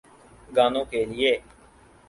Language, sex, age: Urdu, male, 19-29